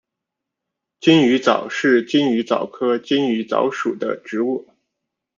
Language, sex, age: Chinese, male, 40-49